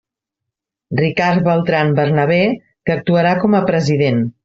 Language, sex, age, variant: Catalan, female, 40-49, Central